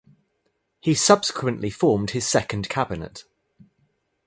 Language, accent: English, England English